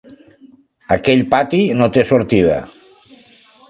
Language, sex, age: Catalan, male, 60-69